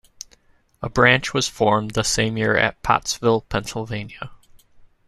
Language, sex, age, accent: English, male, 30-39, United States English